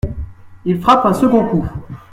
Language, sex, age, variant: French, male, 19-29, Français de métropole